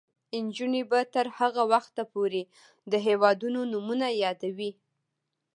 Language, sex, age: Pashto, female, 19-29